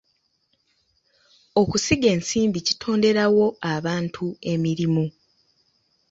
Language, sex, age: Ganda, female, 30-39